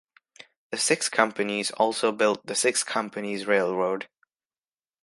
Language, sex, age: English, male, under 19